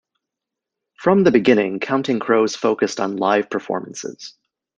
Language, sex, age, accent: English, male, 30-39, United States English